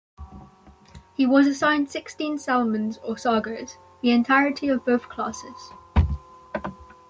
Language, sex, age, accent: English, female, under 19, England English